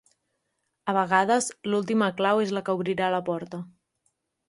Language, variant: Catalan, Central